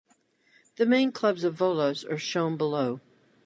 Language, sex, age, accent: English, female, 50-59, United States English